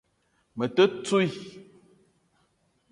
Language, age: Eton (Cameroon), 30-39